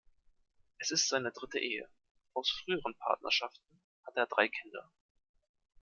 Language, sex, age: German, male, 19-29